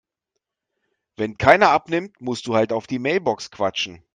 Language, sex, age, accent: German, male, 40-49, Deutschland Deutsch